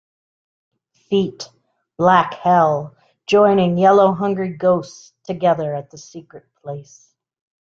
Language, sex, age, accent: English, female, 50-59, United States English